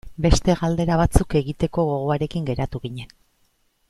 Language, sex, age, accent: Basque, female, 40-49, Mendebalekoa (Araba, Bizkaia, Gipuzkoako mendebaleko herri batzuk)